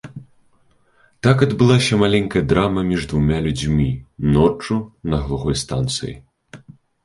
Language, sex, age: Belarusian, male, 19-29